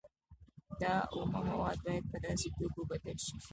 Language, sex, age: Pashto, female, 19-29